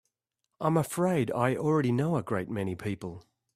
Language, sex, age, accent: English, male, 50-59, Australian English